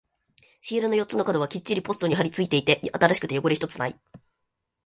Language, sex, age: Japanese, female, 19-29